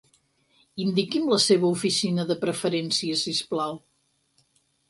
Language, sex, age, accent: Catalan, female, 60-69, Empordanès